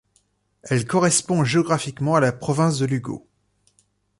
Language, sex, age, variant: French, male, 30-39, Français de métropole